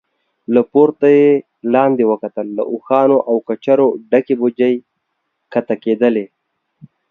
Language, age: Pashto, 30-39